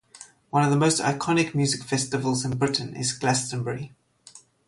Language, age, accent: English, 30-39, Southern African (South Africa, Zimbabwe, Namibia)